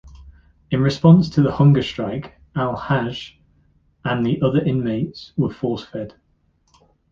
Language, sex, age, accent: English, male, 19-29, England English